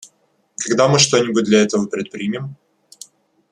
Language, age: Russian, 19-29